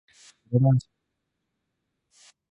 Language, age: Japanese, 19-29